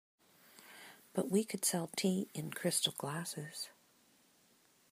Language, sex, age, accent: English, female, 60-69, Canadian English